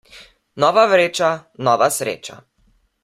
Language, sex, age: Slovenian, male, under 19